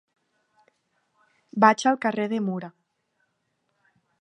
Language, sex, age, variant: Catalan, female, 19-29, Nord-Occidental